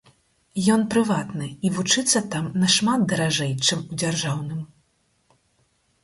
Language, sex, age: Belarusian, female, 30-39